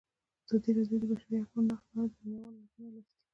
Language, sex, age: Pashto, female, 19-29